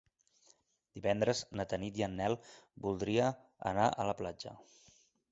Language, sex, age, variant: Catalan, male, 30-39, Central